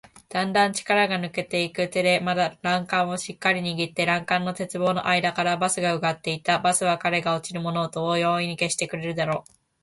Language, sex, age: Japanese, female, 19-29